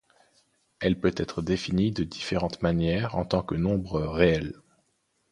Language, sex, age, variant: French, male, 19-29, Français de métropole